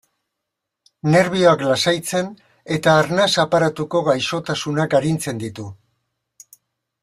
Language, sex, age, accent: Basque, male, 60-69, Mendebalekoa (Araba, Bizkaia, Gipuzkoako mendebaleko herri batzuk)